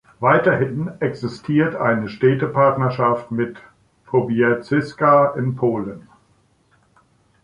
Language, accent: German, Deutschland Deutsch